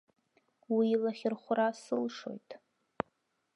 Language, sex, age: Abkhazian, female, under 19